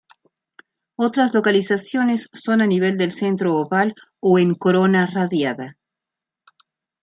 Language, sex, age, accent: Spanish, female, 50-59, México